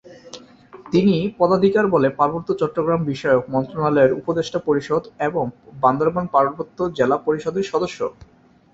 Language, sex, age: Bengali, male, 30-39